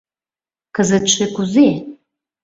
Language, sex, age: Mari, female, 30-39